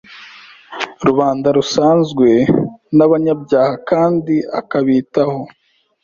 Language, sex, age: Kinyarwanda, female, 19-29